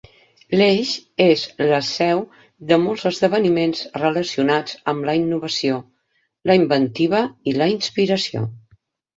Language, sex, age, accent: Catalan, female, 50-59, balear; central